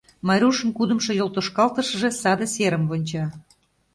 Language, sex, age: Mari, female, 50-59